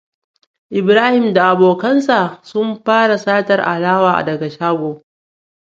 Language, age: Hausa, 19-29